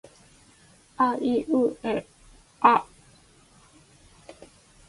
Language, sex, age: Japanese, female, 30-39